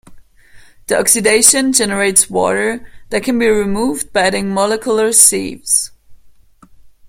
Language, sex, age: English, female, 19-29